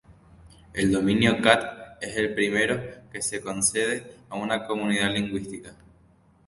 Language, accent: Spanish, España: Islas Canarias